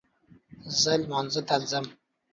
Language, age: Pashto, 19-29